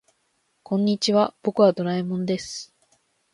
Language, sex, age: Japanese, female, 19-29